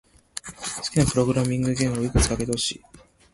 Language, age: Japanese, 19-29